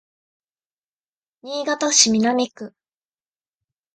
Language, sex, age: Japanese, female, 19-29